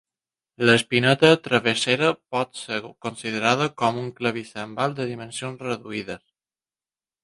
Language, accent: Catalan, balear; aprenent (recent, des del castellà)